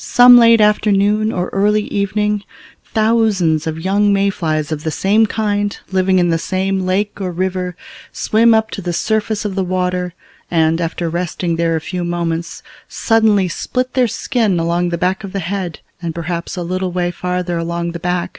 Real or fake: real